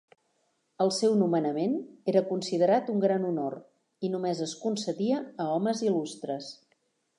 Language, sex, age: Catalan, female, 50-59